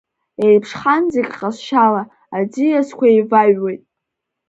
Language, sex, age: Abkhazian, female, under 19